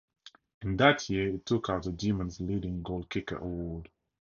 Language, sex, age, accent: English, male, 30-39, Southern African (South Africa, Zimbabwe, Namibia)